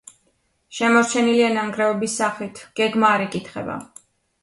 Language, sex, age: Georgian, female, 19-29